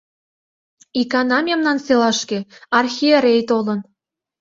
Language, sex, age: Mari, female, 19-29